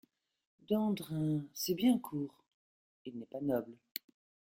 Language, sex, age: French, female, 50-59